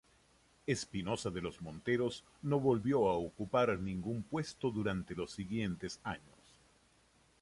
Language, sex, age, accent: Spanish, male, 60-69, Caribe: Cuba, Venezuela, Puerto Rico, República Dominicana, Panamá, Colombia caribeña, México caribeño, Costa del golfo de México